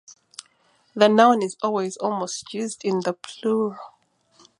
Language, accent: English, United States English; Southern African (South Africa, Zimbabwe, Namibia)